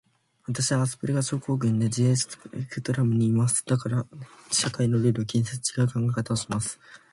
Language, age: Japanese, 19-29